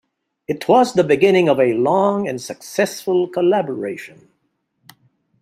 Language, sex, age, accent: English, male, 70-79, Filipino